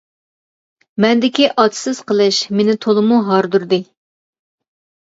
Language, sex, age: Uyghur, female, 40-49